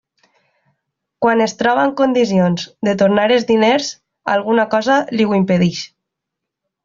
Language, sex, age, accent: Catalan, female, 19-29, valencià